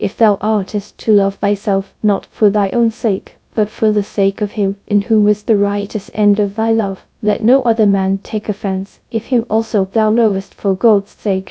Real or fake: fake